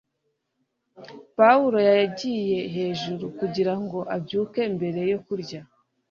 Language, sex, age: Kinyarwanda, female, 30-39